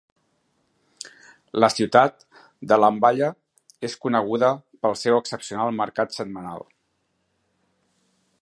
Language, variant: Catalan, Central